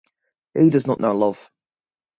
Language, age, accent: English, 19-29, England English